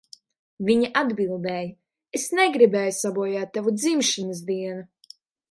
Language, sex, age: Latvian, female, under 19